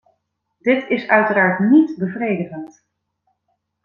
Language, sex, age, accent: Dutch, female, 40-49, Nederlands Nederlands